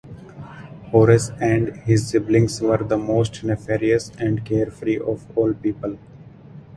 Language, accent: English, India and South Asia (India, Pakistan, Sri Lanka)